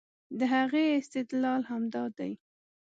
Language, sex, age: Pashto, female, 19-29